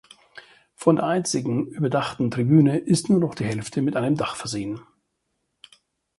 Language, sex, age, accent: German, male, 50-59, Deutschland Deutsch